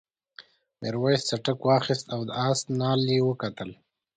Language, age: Pashto, 19-29